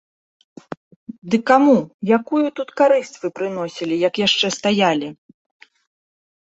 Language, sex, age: Belarusian, female, 30-39